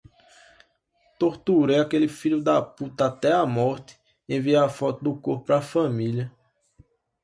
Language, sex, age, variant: Portuguese, male, 19-29, Portuguese (Brasil)